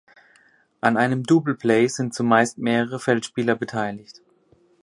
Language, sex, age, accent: German, male, 30-39, Deutschland Deutsch